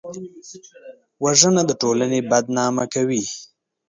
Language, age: Pashto, 19-29